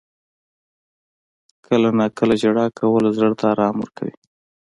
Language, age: Pashto, 30-39